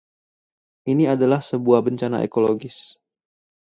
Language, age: Indonesian, 19-29